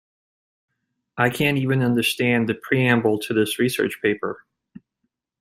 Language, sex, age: English, male, 30-39